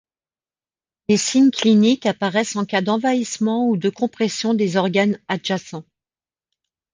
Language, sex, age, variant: French, female, 50-59, Français de métropole